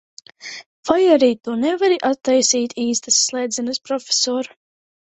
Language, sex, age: Latvian, female, under 19